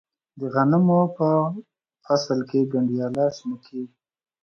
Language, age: Pashto, 30-39